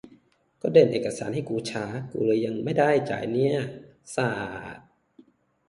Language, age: Thai, 19-29